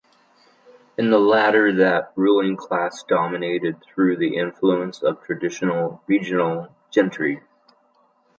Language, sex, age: English, male, 70-79